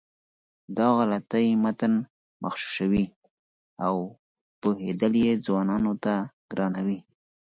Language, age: Pashto, 30-39